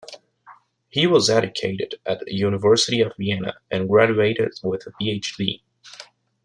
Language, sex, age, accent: English, male, under 19, United States English